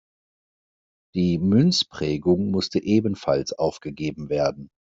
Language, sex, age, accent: German, male, 30-39, Deutschland Deutsch